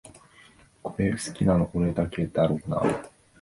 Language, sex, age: Japanese, male, 19-29